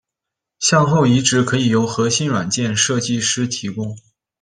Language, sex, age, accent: Chinese, male, 19-29, 出生地：山西省